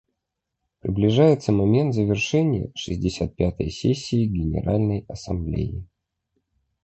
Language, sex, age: Russian, male, 30-39